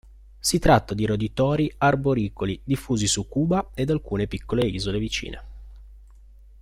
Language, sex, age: Italian, male, 30-39